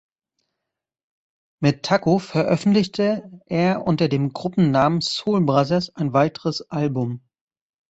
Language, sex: German, male